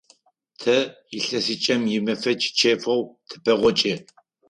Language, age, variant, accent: Adyghe, 60-69, Адыгабзэ (Кирил, пстэумэ зэдыряе), Кıэмгуй (Çemguy)